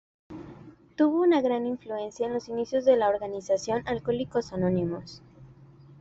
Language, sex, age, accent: Spanish, female, 19-29, México